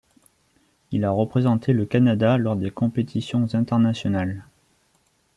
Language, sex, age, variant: French, male, 19-29, Français de métropole